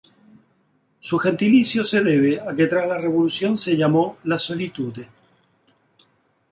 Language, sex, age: Spanish, male, 50-59